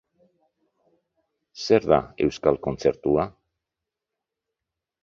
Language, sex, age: Basque, male, 60-69